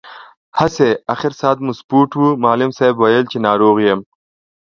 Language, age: Pashto, 30-39